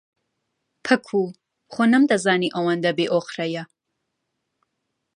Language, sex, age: Central Kurdish, female, 30-39